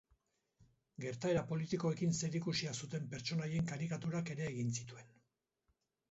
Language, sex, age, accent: Basque, male, 50-59, Erdialdekoa edo Nafarra (Gipuzkoa, Nafarroa)